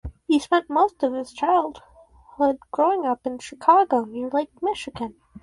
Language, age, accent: English, under 19, Canadian English